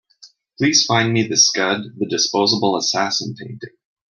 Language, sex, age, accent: English, male, 30-39, Canadian English